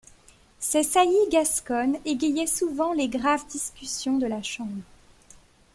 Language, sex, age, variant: French, female, 19-29, Français de métropole